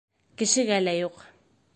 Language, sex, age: Bashkir, female, 19-29